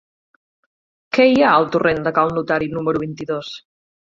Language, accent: Catalan, Empordanès